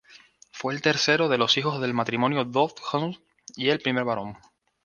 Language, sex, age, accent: Spanish, male, 19-29, España: Islas Canarias